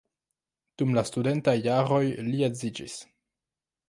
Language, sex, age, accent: Esperanto, male, 19-29, Internacia